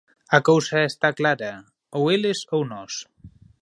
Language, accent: Galician, Oriental (común en zona oriental)